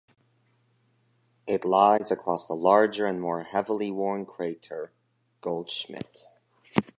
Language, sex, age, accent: English, male, under 19, United States English